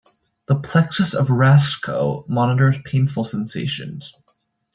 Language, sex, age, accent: English, male, under 19, United States English